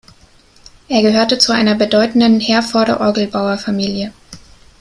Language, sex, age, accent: German, female, 19-29, Deutschland Deutsch